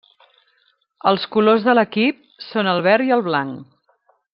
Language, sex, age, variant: Catalan, female, 40-49, Central